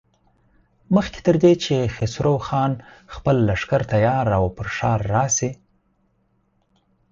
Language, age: Pashto, 30-39